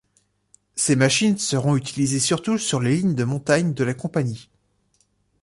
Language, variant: French, Français de métropole